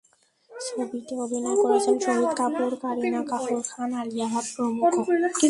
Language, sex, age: Bengali, female, 19-29